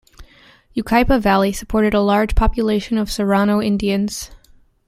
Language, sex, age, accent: English, female, 19-29, United States English